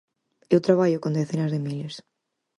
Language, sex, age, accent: Galician, female, 19-29, Central (gheada)